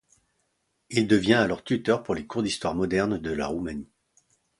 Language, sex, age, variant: French, male, 30-39, Français de métropole